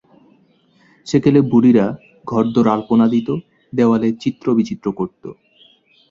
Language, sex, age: Bengali, male, 19-29